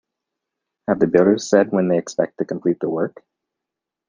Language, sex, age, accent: English, male, 30-39, United States English